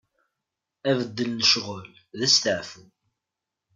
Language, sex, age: Kabyle, male, 19-29